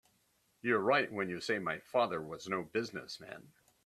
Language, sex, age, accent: English, male, 70-79, United States English